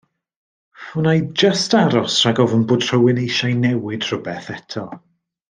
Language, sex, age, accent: Welsh, male, 30-39, Y Deyrnas Unedig Cymraeg